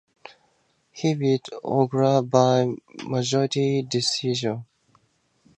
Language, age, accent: English, 19-29, United States English